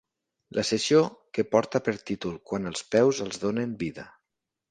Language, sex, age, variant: Catalan, male, 40-49, Nord-Occidental